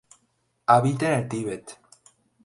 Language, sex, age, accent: Spanish, male, 19-29, México